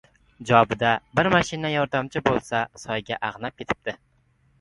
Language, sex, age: Uzbek, male, under 19